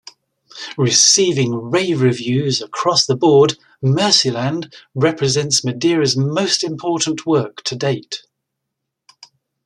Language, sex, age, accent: English, male, 50-59, England English